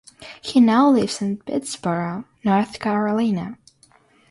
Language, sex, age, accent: English, female, under 19, United States English; England English